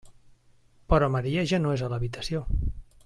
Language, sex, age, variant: Catalan, male, 40-49, Central